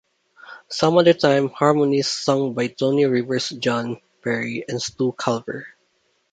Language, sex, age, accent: English, male, 30-39, Filipino